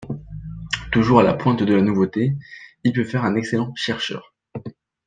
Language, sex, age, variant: French, male, 19-29, Français de métropole